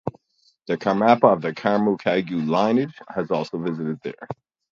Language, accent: English, Canadian English